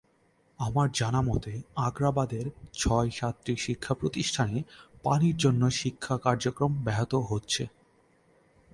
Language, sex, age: Bengali, male, 19-29